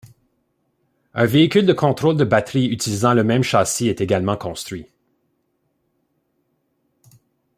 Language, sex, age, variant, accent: French, male, 30-39, Français d'Amérique du Nord, Français du Canada